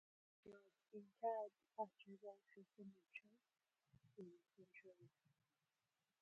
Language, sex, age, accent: English, female, 19-29, United States English